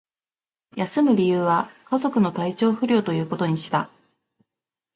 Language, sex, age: Japanese, female, 30-39